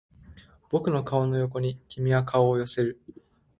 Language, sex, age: Japanese, male, under 19